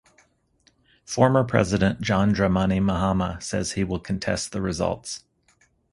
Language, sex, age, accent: English, male, 50-59, United States English